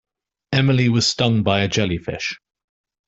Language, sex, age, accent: English, male, 40-49, England English